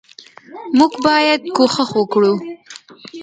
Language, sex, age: Pashto, female, under 19